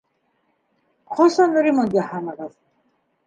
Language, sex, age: Bashkir, female, 60-69